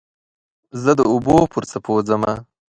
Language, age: Pashto, 19-29